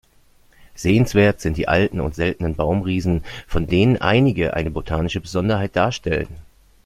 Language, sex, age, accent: German, male, 30-39, Deutschland Deutsch